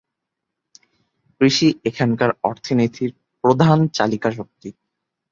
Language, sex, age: Bengali, male, 19-29